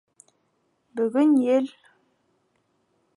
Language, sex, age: Bashkir, female, 19-29